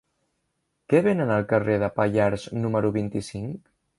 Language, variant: Catalan, Central